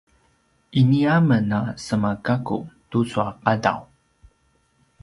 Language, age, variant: Paiwan, 30-39, pinayuanan a kinaikacedasan (東排灣語)